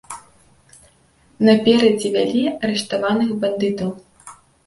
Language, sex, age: Belarusian, female, 19-29